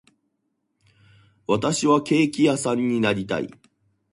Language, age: Japanese, 30-39